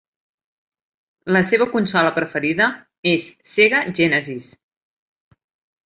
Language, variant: Catalan, Central